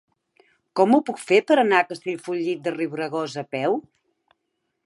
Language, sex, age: Catalan, female, 60-69